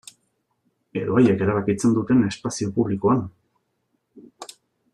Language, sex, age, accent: Basque, male, 40-49, Mendebalekoa (Araba, Bizkaia, Gipuzkoako mendebaleko herri batzuk)